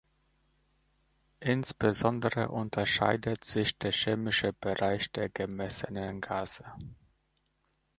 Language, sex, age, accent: German, male, 30-39, Polnisch Deutsch